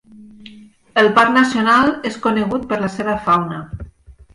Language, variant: Catalan, Nord-Occidental